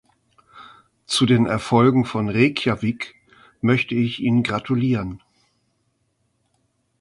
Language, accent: German, Deutschland Deutsch